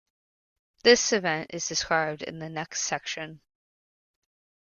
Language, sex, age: English, female, 19-29